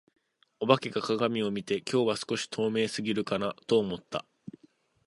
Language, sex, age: Japanese, male, 19-29